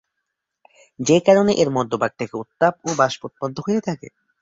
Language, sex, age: Bengali, male, under 19